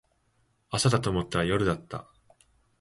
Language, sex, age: Japanese, male, 19-29